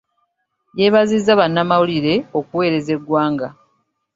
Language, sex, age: Ganda, female, 19-29